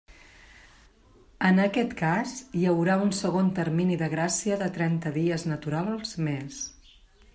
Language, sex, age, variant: Catalan, female, 40-49, Central